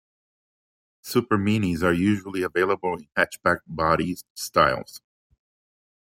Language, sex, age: English, male, 60-69